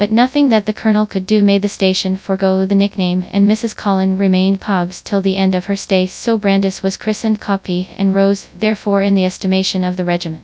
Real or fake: fake